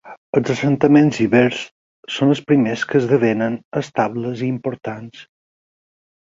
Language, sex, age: Catalan, male, 50-59